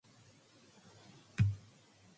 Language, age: English, 19-29